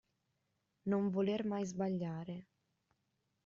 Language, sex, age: Italian, female, 19-29